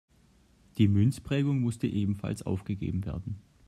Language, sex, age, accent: German, male, 30-39, Deutschland Deutsch